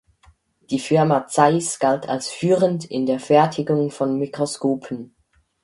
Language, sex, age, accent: German, male, under 19, Schweizerdeutsch